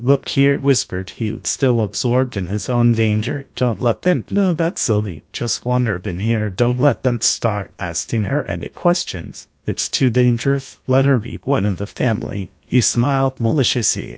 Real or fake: fake